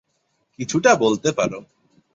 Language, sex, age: Bengali, male, 19-29